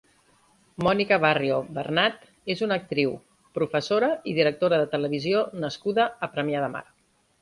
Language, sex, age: Catalan, female, 40-49